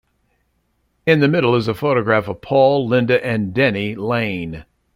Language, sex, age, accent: English, male, 60-69, United States English